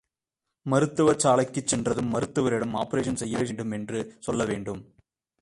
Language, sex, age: Tamil, male, 19-29